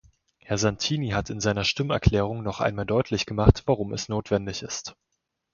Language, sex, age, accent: German, male, under 19, Deutschland Deutsch